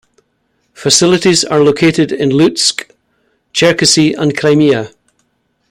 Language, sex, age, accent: English, male, 60-69, Scottish English